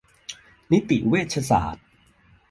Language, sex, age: Thai, male, 40-49